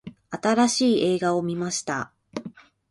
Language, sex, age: Japanese, female, 19-29